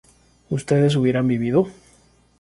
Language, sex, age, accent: Spanish, male, 30-39, América central